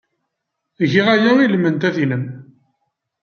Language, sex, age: Kabyle, male, 30-39